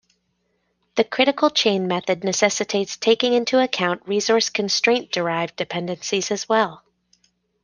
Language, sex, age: English, female, 30-39